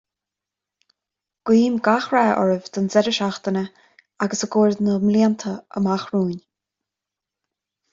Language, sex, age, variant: Irish, female, 30-39, Gaeilge Chonnacht